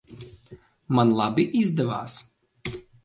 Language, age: Latvian, 40-49